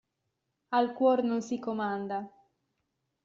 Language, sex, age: Italian, female, 19-29